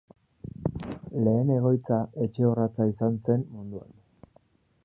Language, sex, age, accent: Basque, male, 40-49, Mendebalekoa (Araba, Bizkaia, Gipuzkoako mendebaleko herri batzuk)